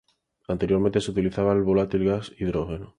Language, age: Spanish, 19-29